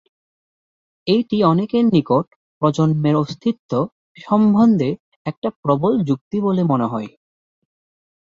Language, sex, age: Bengali, male, 19-29